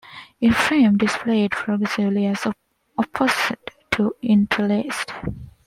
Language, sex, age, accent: English, female, 19-29, India and South Asia (India, Pakistan, Sri Lanka)